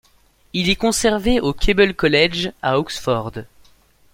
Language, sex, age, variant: French, male, under 19, Français de métropole